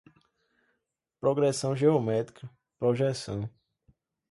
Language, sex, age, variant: Portuguese, male, 19-29, Portuguese (Brasil)